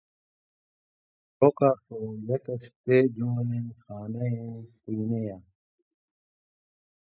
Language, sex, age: Kurdish, male, 40-49